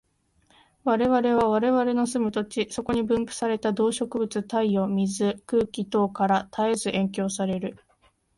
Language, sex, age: Japanese, female, 19-29